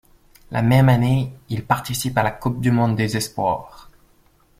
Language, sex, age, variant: French, male, 19-29, Français de métropole